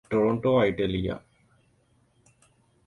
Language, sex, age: English, male, 19-29